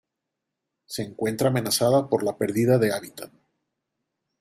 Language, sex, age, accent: Spanish, male, 40-49, México